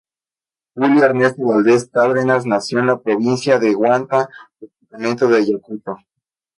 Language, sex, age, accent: Spanish, male, 19-29, México